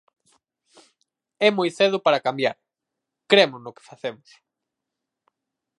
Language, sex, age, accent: Galician, male, 19-29, Central (gheada)